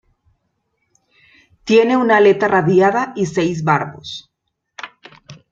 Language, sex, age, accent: Spanish, female, 40-49, Andino-Pacífico: Colombia, Perú, Ecuador, oeste de Bolivia y Venezuela andina